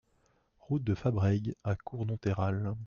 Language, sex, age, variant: French, male, 19-29, Français de métropole